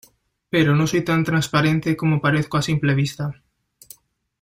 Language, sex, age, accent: Spanish, male, 19-29, España: Centro-Sur peninsular (Madrid, Toledo, Castilla-La Mancha)